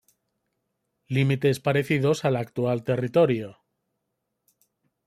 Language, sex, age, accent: Spanish, male, 40-49, España: Norte peninsular (Asturias, Castilla y León, Cantabria, País Vasco, Navarra, Aragón, La Rioja, Guadalajara, Cuenca)